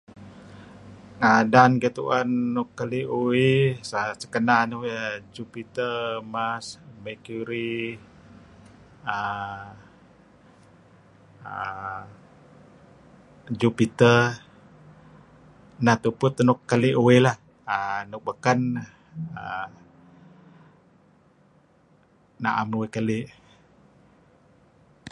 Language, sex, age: Kelabit, male, 60-69